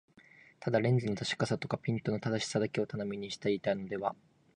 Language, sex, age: Japanese, male, 19-29